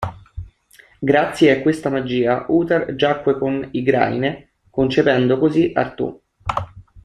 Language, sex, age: Italian, male, 30-39